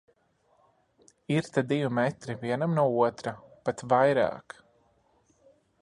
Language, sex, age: Latvian, male, 30-39